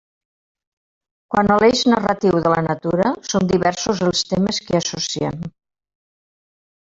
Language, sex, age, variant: Catalan, female, 60-69, Central